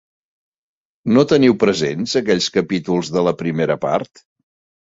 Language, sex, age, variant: Catalan, male, 60-69, Central